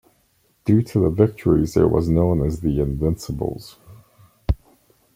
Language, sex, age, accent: English, male, 60-69, Canadian English